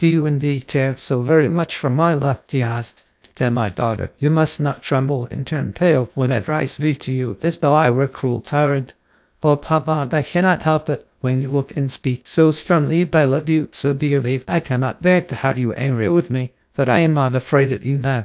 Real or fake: fake